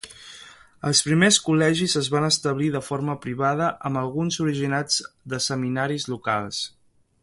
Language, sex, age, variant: Catalan, male, 19-29, Central